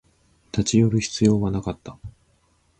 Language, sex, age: Japanese, male, 30-39